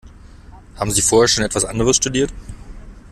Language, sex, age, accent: German, male, 30-39, Deutschland Deutsch